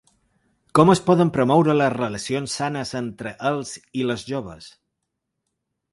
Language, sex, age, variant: Catalan, male, 40-49, Balear